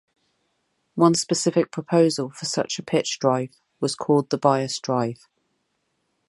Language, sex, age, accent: English, female, 30-39, England English